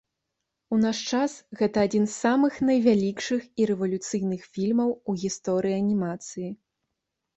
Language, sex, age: Belarusian, female, 19-29